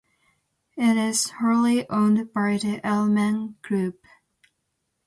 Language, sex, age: English, female, 19-29